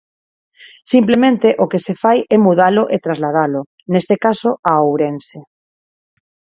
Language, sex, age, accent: Galician, female, 40-49, Neofalante